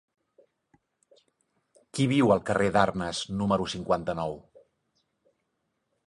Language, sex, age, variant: Catalan, male, 40-49, Central